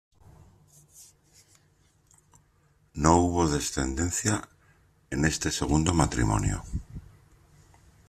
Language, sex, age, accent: Spanish, male, 60-69, España: Centro-Sur peninsular (Madrid, Toledo, Castilla-La Mancha)